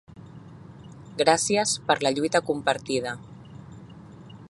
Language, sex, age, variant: Catalan, female, 30-39, Central